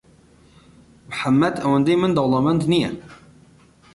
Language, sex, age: Central Kurdish, male, 19-29